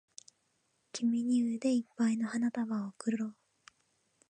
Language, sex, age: Japanese, female, under 19